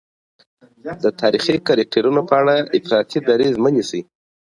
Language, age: Pashto, 30-39